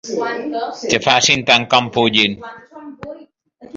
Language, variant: Catalan, Balear